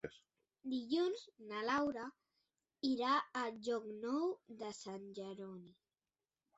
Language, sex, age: Catalan, male, 50-59